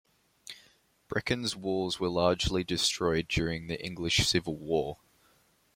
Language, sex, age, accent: English, male, 19-29, Australian English